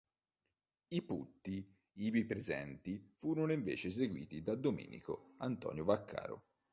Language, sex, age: Italian, male, 30-39